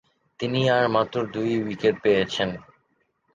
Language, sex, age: Bengali, male, 19-29